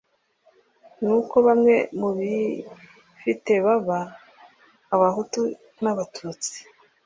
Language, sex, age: Kinyarwanda, female, 30-39